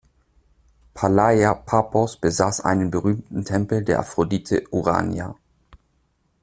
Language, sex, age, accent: German, male, 19-29, Deutschland Deutsch